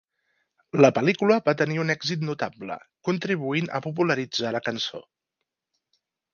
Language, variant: Catalan, Central